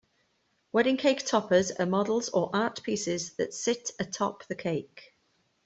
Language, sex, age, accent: English, female, 40-49, Welsh English